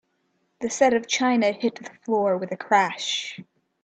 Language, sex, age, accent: English, female, under 19, United States English